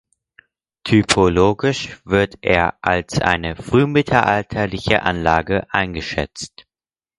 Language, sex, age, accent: German, male, under 19, Deutschland Deutsch